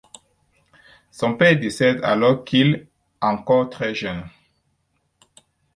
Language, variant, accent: French, Français d'Afrique subsaharienne et des îles africaines, Français du Cameroun